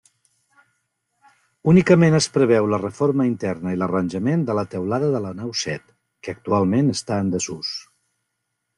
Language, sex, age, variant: Catalan, male, 50-59, Central